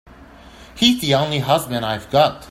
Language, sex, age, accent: English, male, 19-29, Canadian English